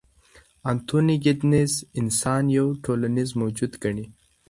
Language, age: Pashto, under 19